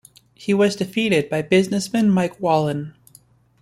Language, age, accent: English, 19-29, United States English